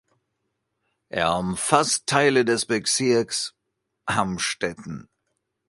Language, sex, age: German, male, 40-49